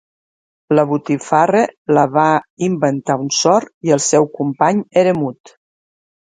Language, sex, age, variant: Catalan, female, 50-59, Septentrional